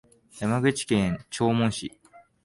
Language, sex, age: Japanese, male, 19-29